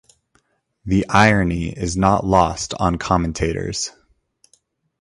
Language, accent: English, United States English